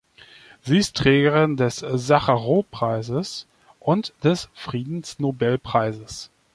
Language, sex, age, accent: German, male, 30-39, Deutschland Deutsch